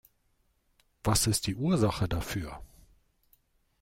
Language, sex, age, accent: German, male, 30-39, Deutschland Deutsch